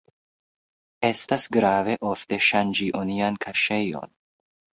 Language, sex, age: Esperanto, male, 19-29